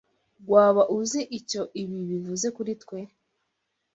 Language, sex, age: Kinyarwanda, female, 19-29